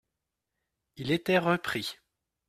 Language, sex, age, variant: French, male, 40-49, Français de métropole